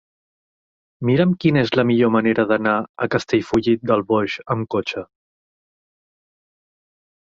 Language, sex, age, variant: Catalan, male, 30-39, Central